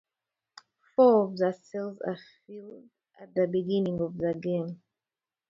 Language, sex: English, female